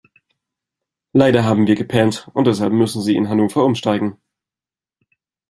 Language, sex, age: German, male, 40-49